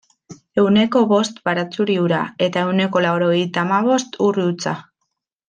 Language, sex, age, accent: Basque, female, 19-29, Mendebalekoa (Araba, Bizkaia, Gipuzkoako mendebaleko herri batzuk)